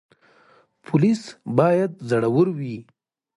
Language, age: Pashto, 40-49